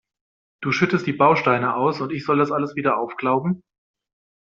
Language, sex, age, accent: German, male, 30-39, Deutschland Deutsch